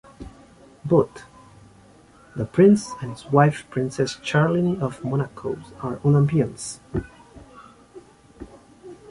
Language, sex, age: English, male, 19-29